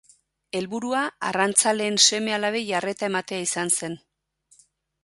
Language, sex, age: Basque, female, 40-49